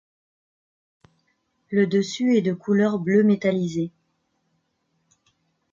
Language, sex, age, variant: French, female, 30-39, Français de métropole